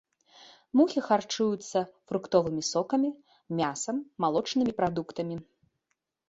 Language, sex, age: Belarusian, female, 19-29